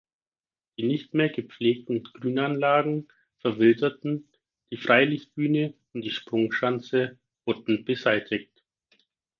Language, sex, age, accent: German, male, 19-29, Deutschland Deutsch